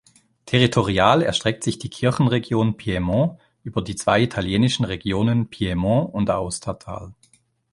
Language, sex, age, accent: German, male, 30-39, Schweizerdeutsch